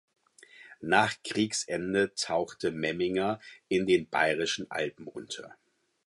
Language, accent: German, Deutschland Deutsch